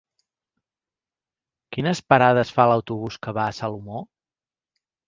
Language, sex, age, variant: Catalan, male, 40-49, Central